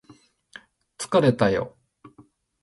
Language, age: Japanese, 50-59